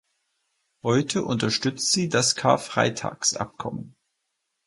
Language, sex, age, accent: German, male, 30-39, Deutschland Deutsch